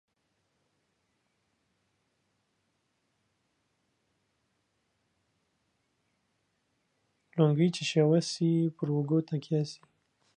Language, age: Pashto, 19-29